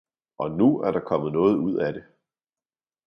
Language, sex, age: Danish, male, 40-49